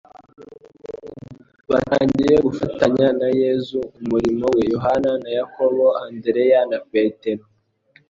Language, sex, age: Kinyarwanda, male, under 19